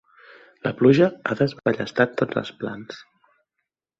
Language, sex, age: Catalan, female, 30-39